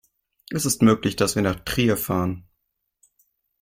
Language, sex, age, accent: German, male, 30-39, Deutschland Deutsch